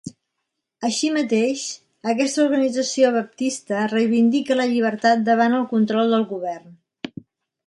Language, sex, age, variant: Catalan, female, 60-69, Central